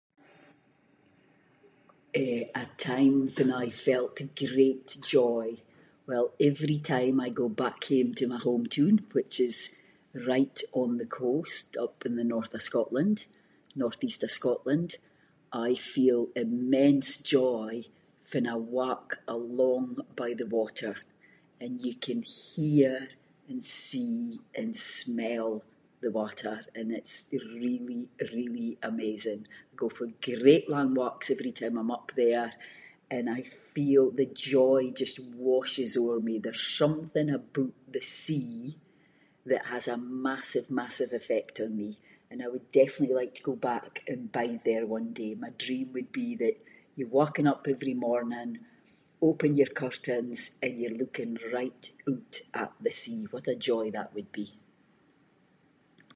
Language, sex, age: Scots, female, 50-59